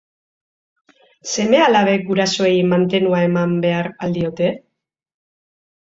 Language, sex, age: Basque, female, 30-39